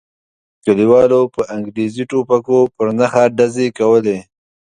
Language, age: Pashto, 30-39